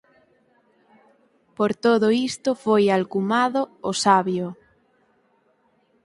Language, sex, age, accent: Galician, female, 19-29, Atlántico (seseo e gheada)